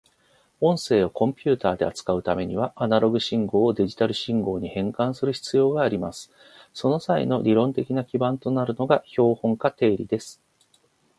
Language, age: Japanese, 40-49